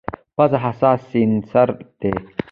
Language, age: Pashto, under 19